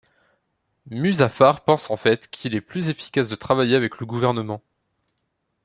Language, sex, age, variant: French, male, 19-29, Français de métropole